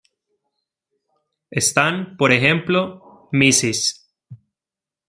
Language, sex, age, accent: Spanish, male, 19-29, Andino-Pacífico: Colombia, Perú, Ecuador, oeste de Bolivia y Venezuela andina